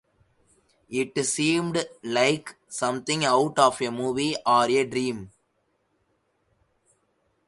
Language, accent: English, India and South Asia (India, Pakistan, Sri Lanka)